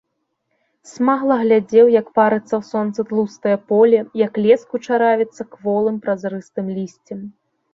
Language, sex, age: Belarusian, female, 19-29